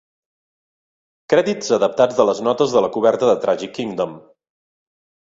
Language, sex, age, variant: Catalan, male, 30-39, Central